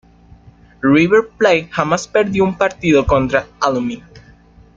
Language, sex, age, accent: Spanish, male, 19-29, Caribe: Cuba, Venezuela, Puerto Rico, República Dominicana, Panamá, Colombia caribeña, México caribeño, Costa del golfo de México